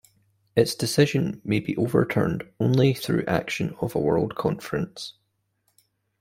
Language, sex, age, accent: English, male, 19-29, Scottish English